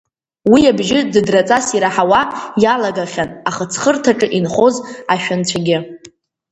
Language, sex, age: Abkhazian, female, under 19